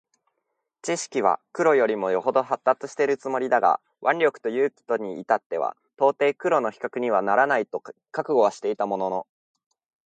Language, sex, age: Japanese, male, 19-29